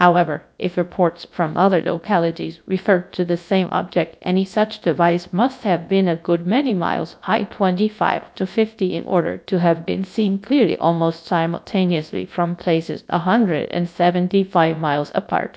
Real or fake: fake